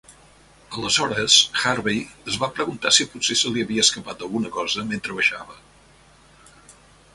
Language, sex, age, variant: Catalan, male, 70-79, Central